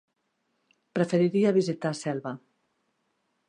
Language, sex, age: Catalan, female, 50-59